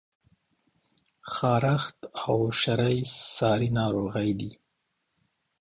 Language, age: Pashto, 30-39